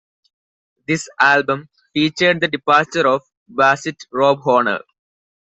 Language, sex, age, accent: English, male, under 19, India and South Asia (India, Pakistan, Sri Lanka)